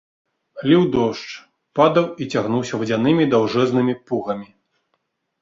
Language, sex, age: Belarusian, male, 30-39